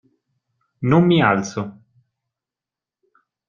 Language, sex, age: Italian, male, 19-29